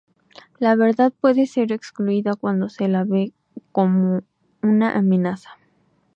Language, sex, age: Spanish, female, 19-29